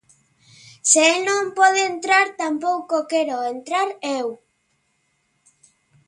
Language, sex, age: Galician, male, 50-59